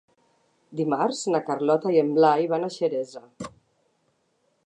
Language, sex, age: Catalan, female, 60-69